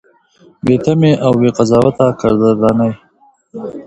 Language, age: Pashto, 19-29